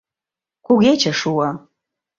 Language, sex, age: Mari, female, 40-49